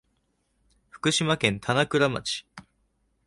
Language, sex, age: Japanese, male, 19-29